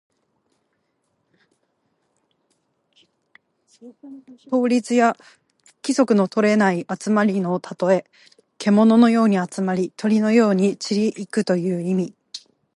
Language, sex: Japanese, female